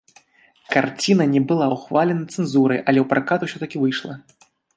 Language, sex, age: Belarusian, male, 19-29